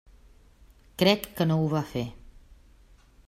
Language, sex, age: Catalan, female, 50-59